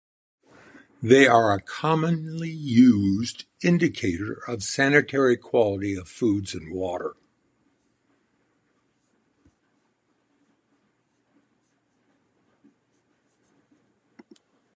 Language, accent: English, United States English